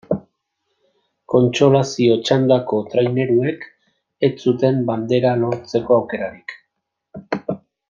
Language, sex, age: Basque, male, 50-59